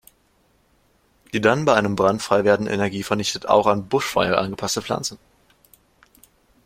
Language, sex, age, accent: German, male, under 19, Deutschland Deutsch